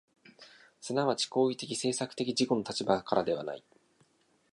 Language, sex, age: Japanese, male, 19-29